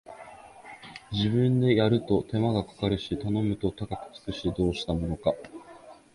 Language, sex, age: Japanese, male, under 19